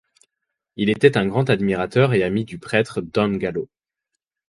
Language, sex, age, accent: French, male, 19-29, Français de Belgique